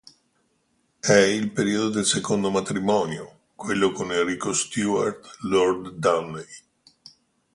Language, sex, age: Italian, male, 60-69